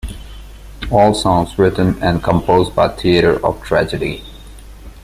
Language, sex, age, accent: English, male, under 19, India and South Asia (India, Pakistan, Sri Lanka)